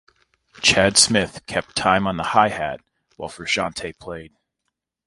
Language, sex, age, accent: English, male, 30-39, United States English